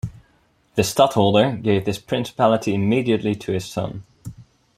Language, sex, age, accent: English, male, 19-29, Dutch